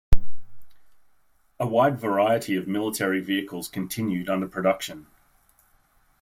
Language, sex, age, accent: English, male, 30-39, Australian English